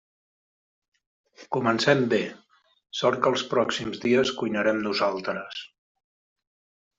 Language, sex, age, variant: Catalan, male, 50-59, Nord-Occidental